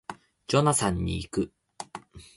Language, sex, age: Japanese, male, 19-29